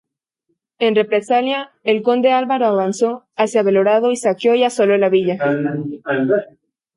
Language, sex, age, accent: Spanish, female, under 19, México